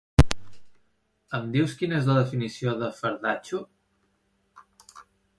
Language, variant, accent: Catalan, Central, central